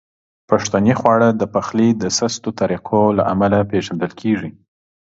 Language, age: Pashto, 30-39